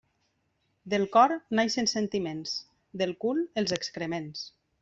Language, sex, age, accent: Catalan, female, 30-39, valencià